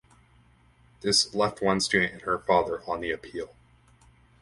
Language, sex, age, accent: English, male, 19-29, Canadian English